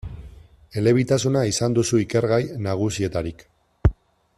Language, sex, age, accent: Basque, male, 19-29, Mendebalekoa (Araba, Bizkaia, Gipuzkoako mendebaleko herri batzuk)